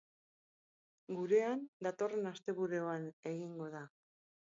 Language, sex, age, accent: Basque, female, 50-59, Erdialdekoa edo Nafarra (Gipuzkoa, Nafarroa)